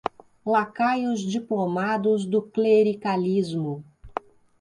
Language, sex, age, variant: Portuguese, female, 40-49, Portuguese (Brasil)